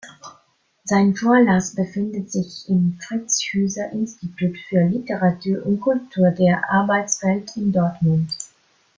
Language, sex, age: German, female, 19-29